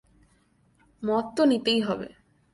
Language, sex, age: Bengali, female, 19-29